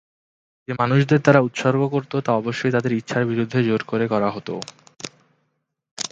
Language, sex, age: Bengali, male, 19-29